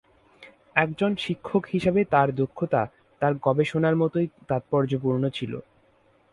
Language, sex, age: Bengali, male, under 19